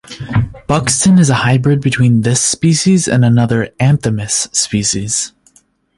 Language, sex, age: English, male, 19-29